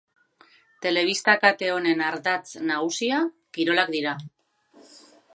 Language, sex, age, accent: Basque, male, 40-49, Erdialdekoa edo Nafarra (Gipuzkoa, Nafarroa)